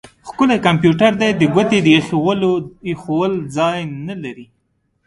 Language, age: Pashto, 30-39